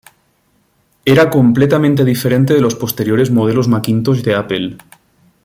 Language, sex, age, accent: Spanish, male, 40-49, España: Sur peninsular (Andalucia, Extremadura, Murcia)